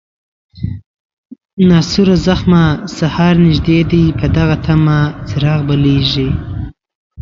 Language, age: Pashto, under 19